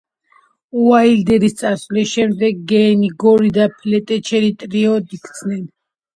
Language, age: Georgian, under 19